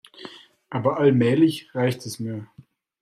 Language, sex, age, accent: German, male, 19-29, Österreichisches Deutsch